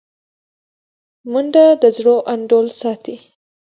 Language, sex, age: Pashto, female, 19-29